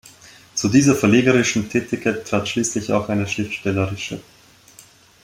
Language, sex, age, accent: German, male, 19-29, Österreichisches Deutsch